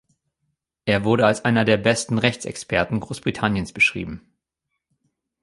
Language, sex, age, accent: German, male, 30-39, Deutschland Deutsch